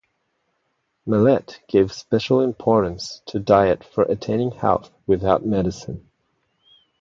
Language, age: English, 40-49